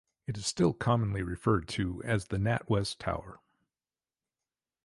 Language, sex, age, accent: English, male, 40-49, United States English